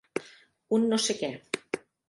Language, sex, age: Catalan, female, 50-59